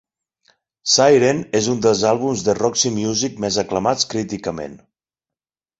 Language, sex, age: Catalan, male, 40-49